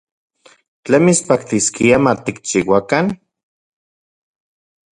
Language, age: Central Puebla Nahuatl, 30-39